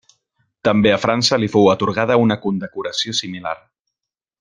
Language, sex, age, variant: Catalan, male, 19-29, Central